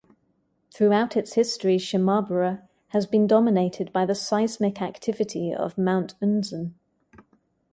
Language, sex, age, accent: English, female, 30-39, England English